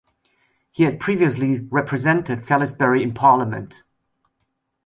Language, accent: English, England English